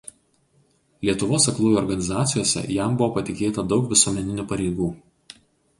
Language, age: Lithuanian, 40-49